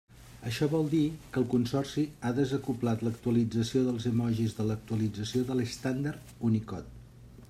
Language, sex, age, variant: Catalan, male, 50-59, Central